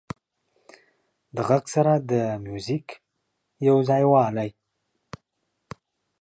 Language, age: Pashto, 19-29